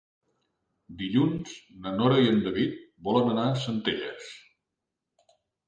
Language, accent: Catalan, central; septentrional